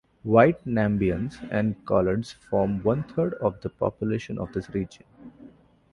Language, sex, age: English, male, 19-29